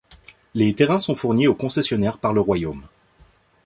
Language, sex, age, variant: French, male, 19-29, Français de métropole